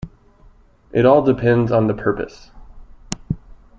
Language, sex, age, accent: English, male, 19-29, United States English